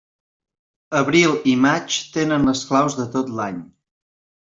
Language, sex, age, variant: Catalan, male, 19-29, Central